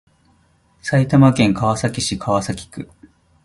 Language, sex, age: Japanese, male, 30-39